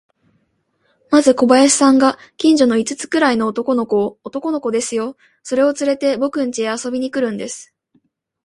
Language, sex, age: Japanese, female, 19-29